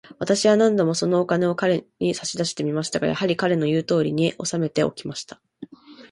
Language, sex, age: Japanese, female, 19-29